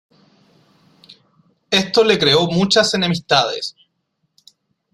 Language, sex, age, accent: Spanish, male, 30-39, Chileno: Chile, Cuyo